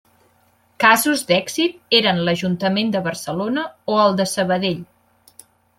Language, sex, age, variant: Catalan, female, 19-29, Central